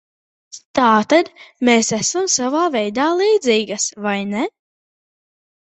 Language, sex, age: Latvian, female, under 19